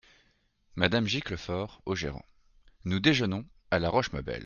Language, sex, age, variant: French, male, 19-29, Français de métropole